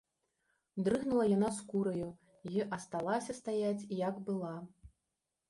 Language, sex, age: Belarusian, female, 40-49